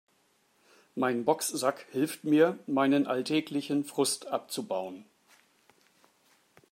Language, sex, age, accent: German, male, 60-69, Deutschland Deutsch